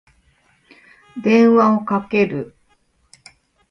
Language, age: Japanese, 30-39